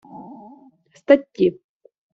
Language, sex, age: Ukrainian, female, 19-29